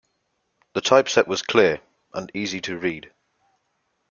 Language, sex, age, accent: English, male, 19-29, England English